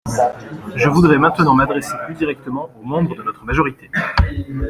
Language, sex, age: French, male, 19-29